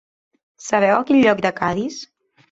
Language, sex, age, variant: Catalan, female, 19-29, Central